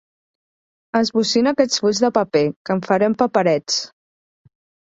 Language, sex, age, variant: Catalan, female, 30-39, Central